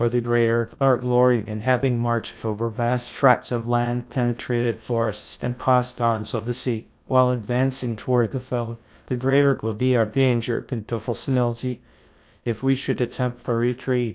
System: TTS, GlowTTS